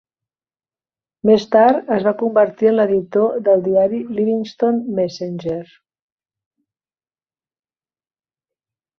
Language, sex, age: Catalan, female, 50-59